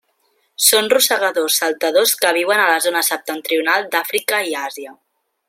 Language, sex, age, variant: Catalan, female, 19-29, Central